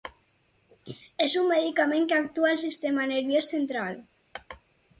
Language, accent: Catalan, valencià